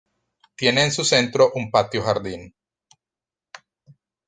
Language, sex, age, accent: Spanish, male, 40-49, Andino-Pacífico: Colombia, Perú, Ecuador, oeste de Bolivia y Venezuela andina